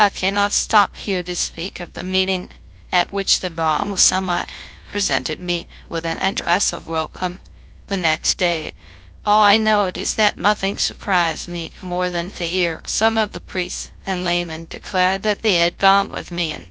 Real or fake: fake